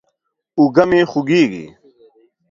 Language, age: Pashto, 30-39